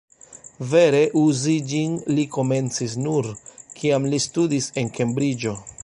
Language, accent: Esperanto, Internacia